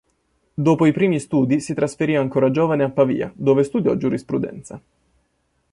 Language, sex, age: Italian, male, 19-29